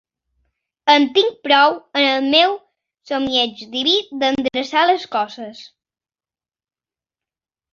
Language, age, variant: Catalan, under 19, Balear